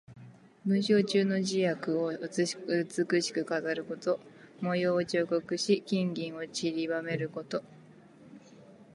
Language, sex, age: Japanese, female, 19-29